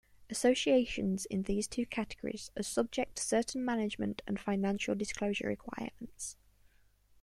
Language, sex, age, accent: English, female, 19-29, England English